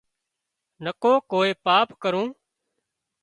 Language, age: Wadiyara Koli, 40-49